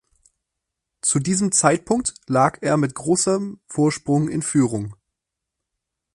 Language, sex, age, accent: German, male, 19-29, Deutschland Deutsch